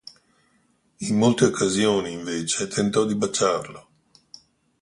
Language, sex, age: Italian, male, 60-69